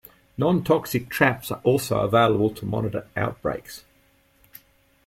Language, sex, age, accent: English, male, 60-69, Australian English